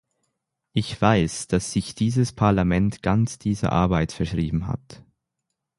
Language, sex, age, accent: German, male, 19-29, Deutschland Deutsch; Schweizerdeutsch